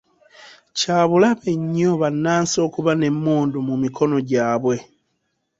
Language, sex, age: Ganda, male, 30-39